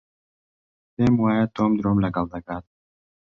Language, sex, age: Central Kurdish, male, 19-29